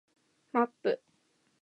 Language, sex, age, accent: Japanese, female, 19-29, 標準語